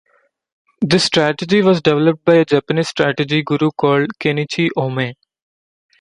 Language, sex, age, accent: English, male, 19-29, India and South Asia (India, Pakistan, Sri Lanka)